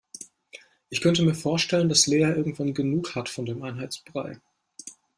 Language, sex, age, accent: German, male, 19-29, Deutschland Deutsch